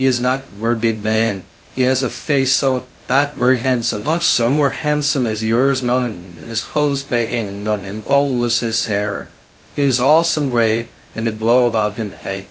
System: TTS, VITS